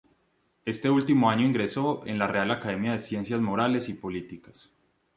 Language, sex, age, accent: Spanish, male, 19-29, Andino-Pacífico: Colombia, Perú, Ecuador, oeste de Bolivia y Venezuela andina